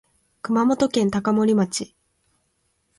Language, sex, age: Japanese, female, 19-29